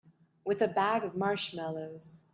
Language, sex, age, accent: English, female, 19-29, United States English